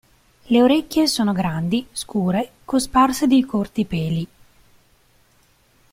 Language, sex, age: Italian, female, 40-49